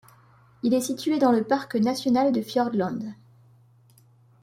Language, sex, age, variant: French, female, 19-29, Français de métropole